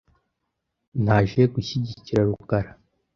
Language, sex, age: Kinyarwanda, male, under 19